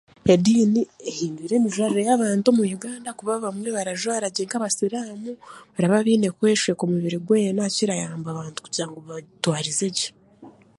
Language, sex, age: Chiga, female, 19-29